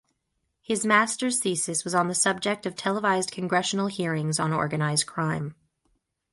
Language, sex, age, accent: English, female, 30-39, United States English